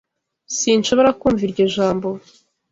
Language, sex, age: Kinyarwanda, female, 19-29